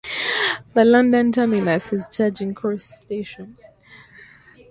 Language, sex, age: English, female, 19-29